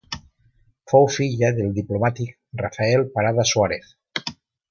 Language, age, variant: Catalan, 50-59, Valencià meridional